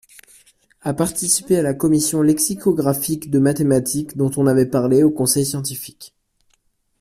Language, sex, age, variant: French, male, 19-29, Français de métropole